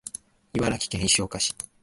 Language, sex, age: Japanese, male, 19-29